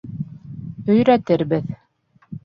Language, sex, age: Bashkir, female, 30-39